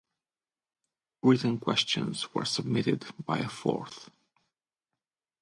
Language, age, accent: English, 30-39, Eastern European